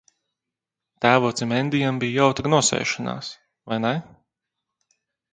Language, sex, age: Latvian, male, 19-29